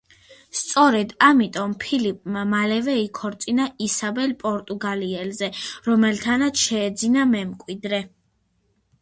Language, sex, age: Georgian, female, under 19